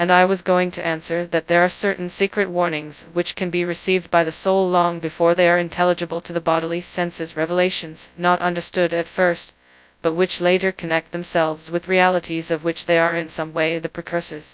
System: TTS, FastPitch